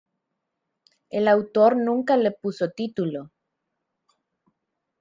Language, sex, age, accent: Spanish, female, 19-29, América central